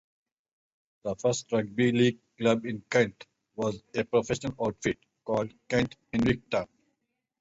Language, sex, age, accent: English, male, 50-59, India and South Asia (India, Pakistan, Sri Lanka)